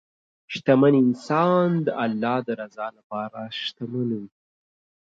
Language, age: Pashto, 30-39